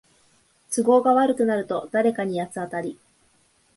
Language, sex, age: Japanese, female, 19-29